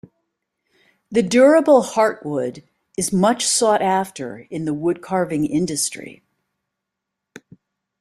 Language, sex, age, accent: English, female, 60-69, United States English